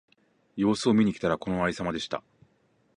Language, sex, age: Japanese, male, 40-49